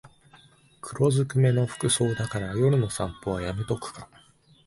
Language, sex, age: Japanese, male, 19-29